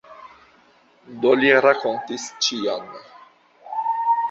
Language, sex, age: Esperanto, male, 50-59